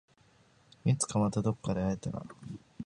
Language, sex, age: Japanese, male, 19-29